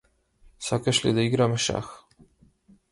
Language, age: Macedonian, 19-29